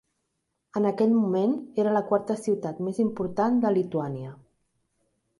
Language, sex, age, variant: Catalan, female, 40-49, Central